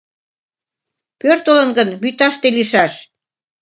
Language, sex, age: Mari, female, 19-29